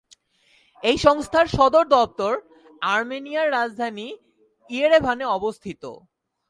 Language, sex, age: Bengali, male, 19-29